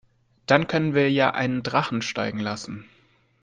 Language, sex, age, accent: German, male, 19-29, Deutschland Deutsch